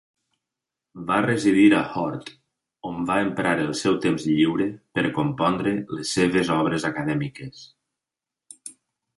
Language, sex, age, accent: Catalan, male, 30-39, valencià